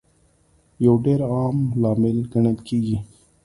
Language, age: Pashto, 30-39